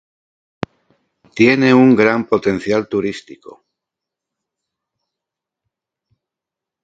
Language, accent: Spanish, España: Norte peninsular (Asturias, Castilla y León, Cantabria, País Vasco, Navarra, Aragón, La Rioja, Guadalajara, Cuenca)